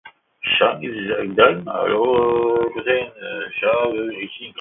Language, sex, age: English, male, 50-59